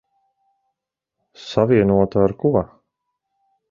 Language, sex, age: Latvian, male, 30-39